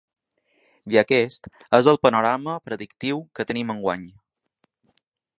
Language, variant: Catalan, Balear